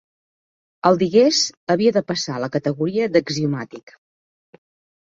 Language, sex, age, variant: Catalan, female, 50-59, Central